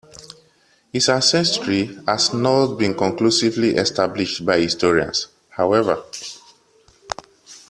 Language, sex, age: English, male, 30-39